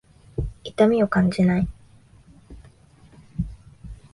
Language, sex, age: Japanese, female, 19-29